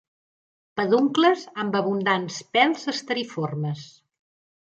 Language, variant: Catalan, Central